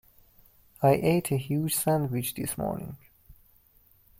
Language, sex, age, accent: English, male, 19-29, United States English